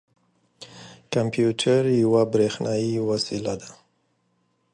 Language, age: Pashto, 40-49